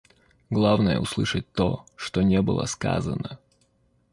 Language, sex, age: Russian, male, 30-39